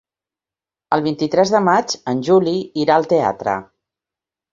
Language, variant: Catalan, Central